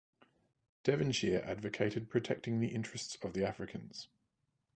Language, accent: English, Australian English